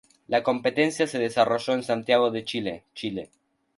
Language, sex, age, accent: Spanish, male, under 19, Rioplatense: Argentina, Uruguay, este de Bolivia, Paraguay